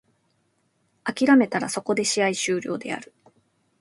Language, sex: Japanese, female